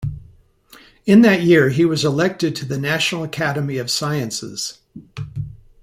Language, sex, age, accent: English, male, 60-69, United States English